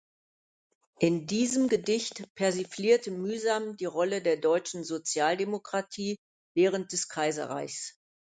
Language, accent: German, Deutschland Deutsch